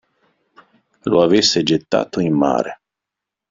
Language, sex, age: Italian, male, 40-49